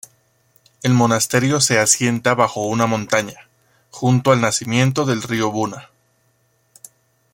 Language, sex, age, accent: Spanish, male, 19-29, Andino-Pacífico: Colombia, Perú, Ecuador, oeste de Bolivia y Venezuela andina